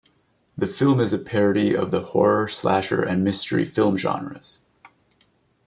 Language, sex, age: English, male, 30-39